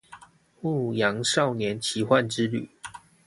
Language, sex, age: Chinese, male, 19-29